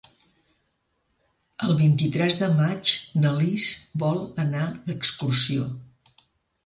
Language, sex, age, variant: Catalan, female, 60-69, Central